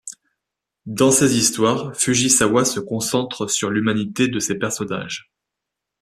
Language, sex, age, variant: French, male, 19-29, Français de métropole